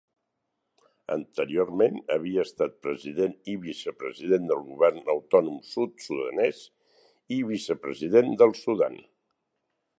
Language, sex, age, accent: Catalan, male, 60-69, Barceloní